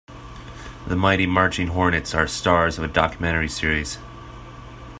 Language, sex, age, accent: English, male, 19-29, United States English